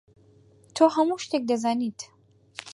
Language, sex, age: Central Kurdish, female, 19-29